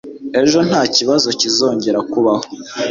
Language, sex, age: Kinyarwanda, male, 19-29